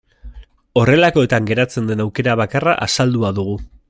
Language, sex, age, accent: Basque, male, 19-29, Erdialdekoa edo Nafarra (Gipuzkoa, Nafarroa)